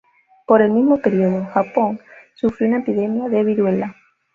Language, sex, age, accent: Spanish, female, 19-29, Andino-Pacífico: Colombia, Perú, Ecuador, oeste de Bolivia y Venezuela andina